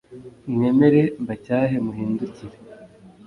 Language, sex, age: Kinyarwanda, male, 19-29